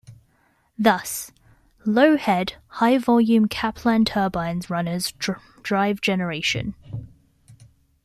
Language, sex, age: English, female, 19-29